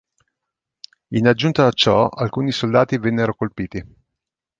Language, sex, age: Italian, male, 50-59